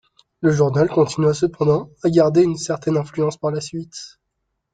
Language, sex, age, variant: French, male, 19-29, Français de métropole